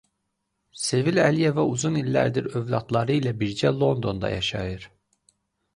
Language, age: Azerbaijani, 30-39